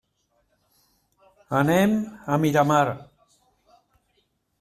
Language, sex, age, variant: Catalan, male, 70-79, Central